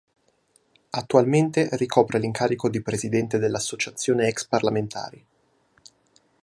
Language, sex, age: Italian, male, 19-29